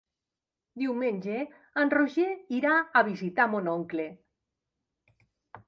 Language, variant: Catalan, Central